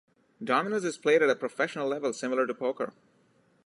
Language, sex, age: English, male, 19-29